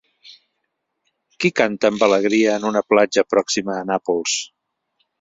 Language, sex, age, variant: Catalan, male, 60-69, Central